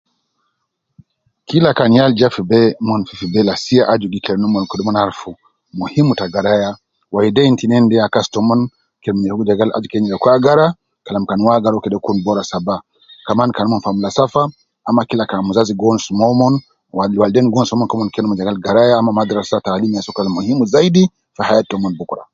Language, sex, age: Nubi, male, 50-59